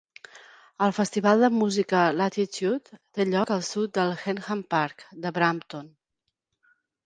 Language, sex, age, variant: Catalan, female, 40-49, Central